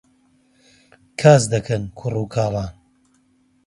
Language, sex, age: Central Kurdish, male, 30-39